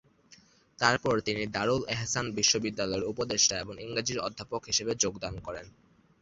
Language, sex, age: Bengali, male, 19-29